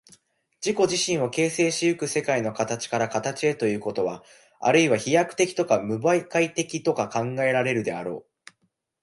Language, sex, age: Japanese, male, under 19